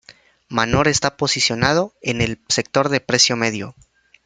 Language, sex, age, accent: Spanish, male, 19-29, América central